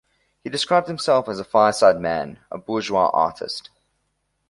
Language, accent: English, Southern African (South Africa, Zimbabwe, Namibia)